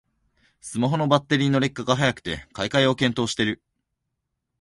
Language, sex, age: Japanese, male, 19-29